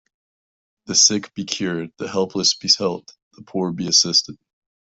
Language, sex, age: English, male, 19-29